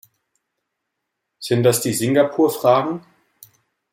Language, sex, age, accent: German, male, 19-29, Deutschland Deutsch